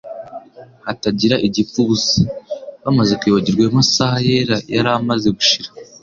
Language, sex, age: Kinyarwanda, male, under 19